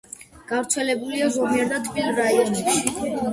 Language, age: Georgian, 19-29